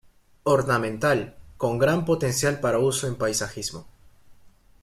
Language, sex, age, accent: Spanish, male, under 19, Andino-Pacífico: Colombia, Perú, Ecuador, oeste de Bolivia y Venezuela andina